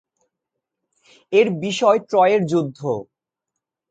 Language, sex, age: Bengali, male, 19-29